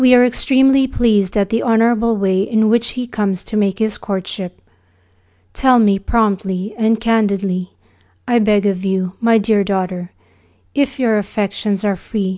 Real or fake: real